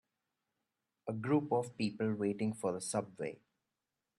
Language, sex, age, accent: English, male, 19-29, India and South Asia (India, Pakistan, Sri Lanka)